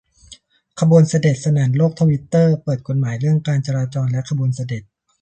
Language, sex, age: Thai, male, 40-49